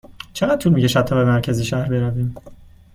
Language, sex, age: Persian, male, 19-29